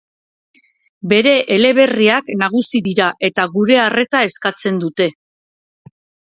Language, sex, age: Basque, female, 40-49